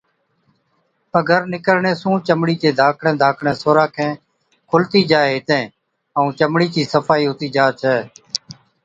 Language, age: Od, 40-49